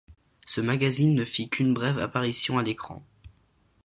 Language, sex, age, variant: French, male, under 19, Français de métropole